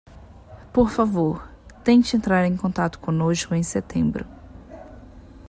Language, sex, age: Portuguese, female, 30-39